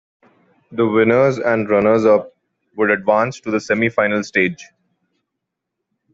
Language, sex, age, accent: English, male, 19-29, India and South Asia (India, Pakistan, Sri Lanka)